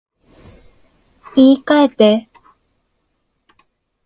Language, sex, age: Japanese, female, 19-29